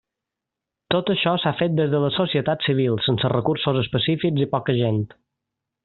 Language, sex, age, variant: Catalan, male, 19-29, Balear